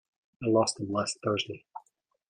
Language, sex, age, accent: English, male, 50-59, Scottish English